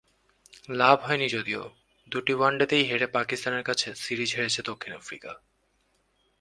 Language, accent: Bengali, শুদ্ধ